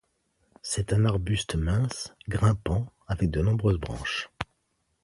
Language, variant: French, Français de métropole